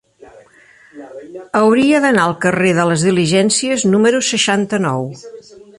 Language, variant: Catalan, Central